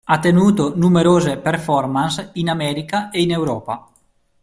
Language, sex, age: Italian, male, 30-39